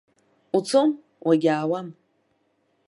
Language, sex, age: Abkhazian, female, 50-59